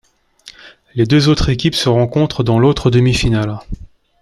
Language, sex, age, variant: French, male, 30-39, Français de métropole